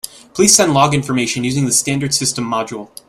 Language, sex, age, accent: English, male, 19-29, United States English